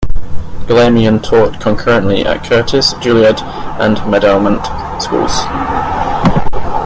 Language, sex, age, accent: English, male, 19-29, England English